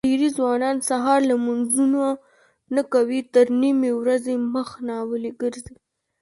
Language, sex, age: Pashto, female, under 19